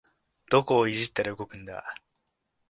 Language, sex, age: Japanese, male, 19-29